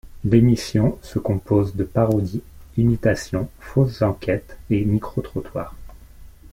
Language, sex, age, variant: French, male, 30-39, Français de métropole